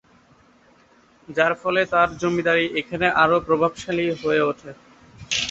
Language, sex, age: Bengali, male, 19-29